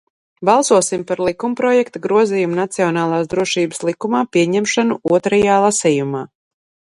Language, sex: Latvian, female